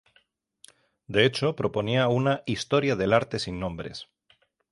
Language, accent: Spanish, España: Centro-Sur peninsular (Madrid, Toledo, Castilla-La Mancha); España: Sur peninsular (Andalucia, Extremadura, Murcia)